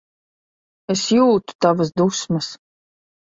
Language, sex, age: Latvian, female, 40-49